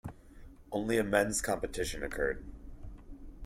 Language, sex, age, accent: English, male, 19-29, United States English